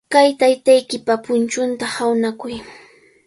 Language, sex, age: Cajatambo North Lima Quechua, female, 19-29